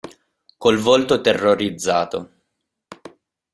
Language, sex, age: Italian, male, 19-29